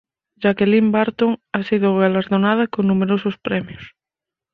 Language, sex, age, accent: Spanish, female, 30-39, España: Norte peninsular (Asturias, Castilla y León, Cantabria, País Vasco, Navarra, Aragón, La Rioja, Guadalajara, Cuenca)